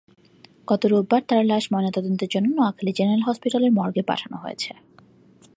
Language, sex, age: Bengali, female, 19-29